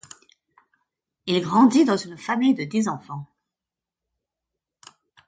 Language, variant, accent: French, Français de métropole, Français de l'ouest de la France